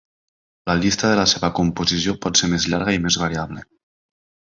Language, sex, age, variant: Catalan, male, 19-29, Nord-Occidental